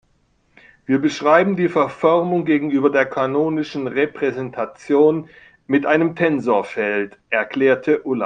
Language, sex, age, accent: German, male, 60-69, Deutschland Deutsch